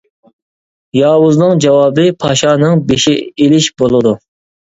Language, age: Uyghur, 19-29